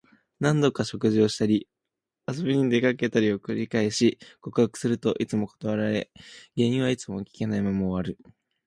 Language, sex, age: Japanese, male, under 19